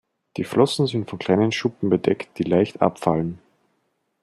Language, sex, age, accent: German, male, 19-29, Österreichisches Deutsch